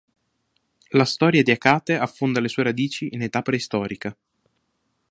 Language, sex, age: Italian, male, 19-29